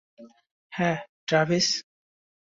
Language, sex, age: Bengali, male, 19-29